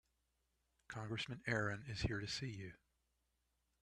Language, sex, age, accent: English, male, 50-59, United States English